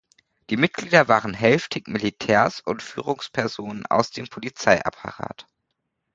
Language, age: German, 19-29